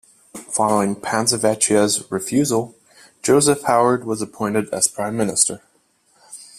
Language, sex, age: English, male, 19-29